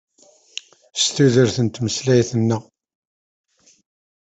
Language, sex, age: Kabyle, male, 60-69